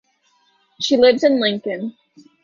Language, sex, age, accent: English, female, 19-29, United States English